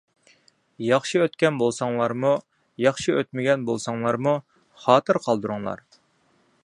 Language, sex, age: Uyghur, male, 30-39